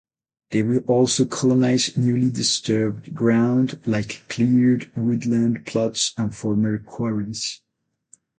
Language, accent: English, United States English